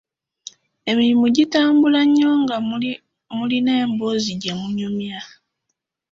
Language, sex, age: Ganda, female, 19-29